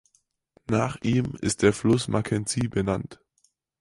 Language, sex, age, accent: German, male, under 19, Deutschland Deutsch